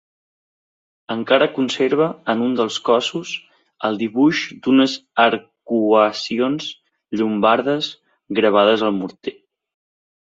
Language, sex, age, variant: Catalan, male, 19-29, Central